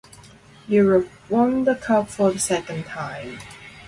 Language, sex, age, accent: English, female, 19-29, Hong Kong English